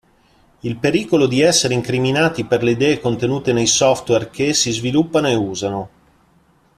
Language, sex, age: Italian, male, 40-49